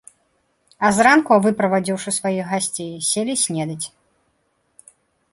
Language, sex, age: Belarusian, female, 19-29